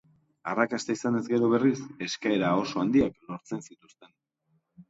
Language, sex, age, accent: Basque, male, 40-49, Erdialdekoa edo Nafarra (Gipuzkoa, Nafarroa)